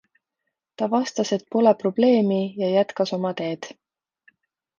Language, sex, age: Estonian, female, 30-39